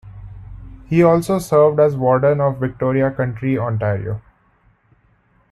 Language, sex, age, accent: English, male, 30-39, India and South Asia (India, Pakistan, Sri Lanka)